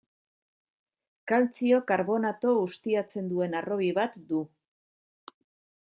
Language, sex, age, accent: Basque, female, 40-49, Mendebalekoa (Araba, Bizkaia, Gipuzkoako mendebaleko herri batzuk)